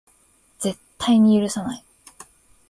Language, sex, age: Japanese, female, 19-29